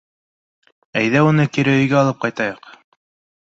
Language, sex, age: Bashkir, male, 19-29